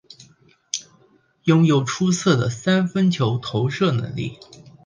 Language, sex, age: Chinese, male, 19-29